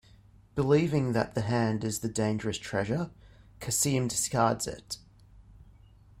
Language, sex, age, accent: English, male, 30-39, Australian English